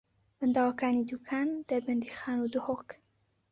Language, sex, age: Central Kurdish, female, 19-29